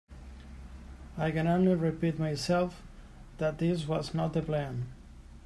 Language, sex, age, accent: English, male, 30-39, United States English